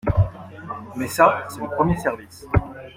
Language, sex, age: French, male, 19-29